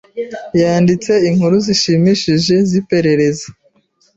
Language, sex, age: Kinyarwanda, female, 30-39